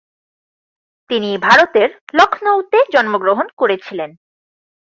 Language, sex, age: Bengali, female, 19-29